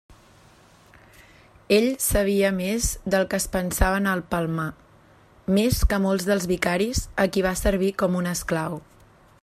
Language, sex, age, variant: Catalan, female, 19-29, Central